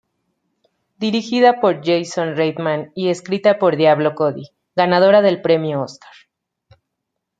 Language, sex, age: Spanish, female, 30-39